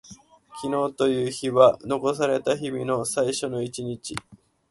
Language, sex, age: Japanese, male, 19-29